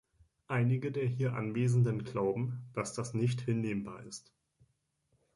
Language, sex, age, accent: German, male, 19-29, Deutschland Deutsch